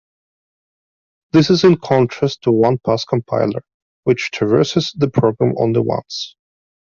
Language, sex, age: English, male, 30-39